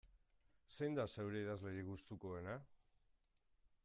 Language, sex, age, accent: Basque, male, 50-59, Mendebalekoa (Araba, Bizkaia, Gipuzkoako mendebaleko herri batzuk)